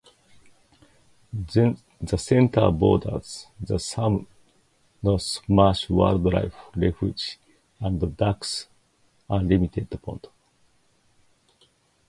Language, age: English, 50-59